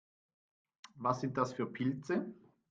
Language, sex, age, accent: German, male, 50-59, Schweizerdeutsch